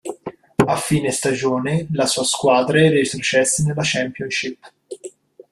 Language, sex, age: Italian, male, under 19